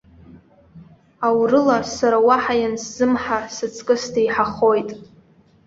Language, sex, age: Abkhazian, female, under 19